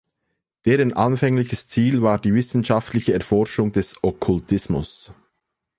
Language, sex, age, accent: German, male, 40-49, Schweizerdeutsch